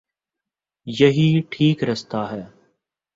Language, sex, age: Urdu, male, 19-29